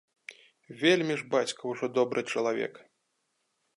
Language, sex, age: Belarusian, male, 19-29